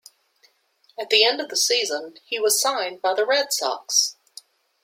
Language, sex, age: English, female, 40-49